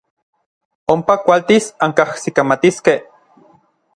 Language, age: Orizaba Nahuatl, 30-39